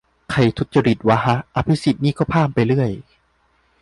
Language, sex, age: Thai, male, 19-29